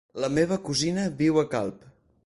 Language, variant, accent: Catalan, Central, central